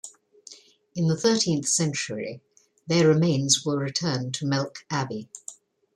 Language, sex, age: English, female, 60-69